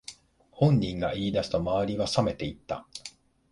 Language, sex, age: Japanese, male, 50-59